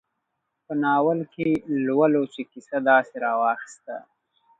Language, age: Pashto, 30-39